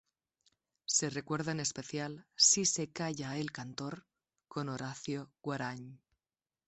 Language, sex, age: Spanish, female, 30-39